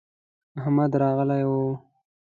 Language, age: Pashto, 19-29